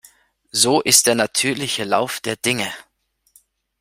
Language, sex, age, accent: German, male, 30-39, Österreichisches Deutsch